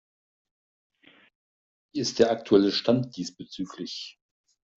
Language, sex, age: German, male, 50-59